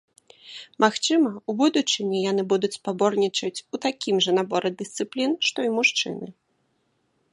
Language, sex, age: Belarusian, female, 19-29